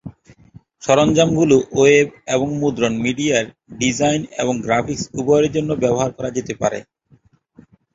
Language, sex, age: Bengali, male, 30-39